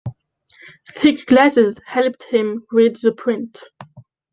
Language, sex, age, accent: English, female, 19-29, England English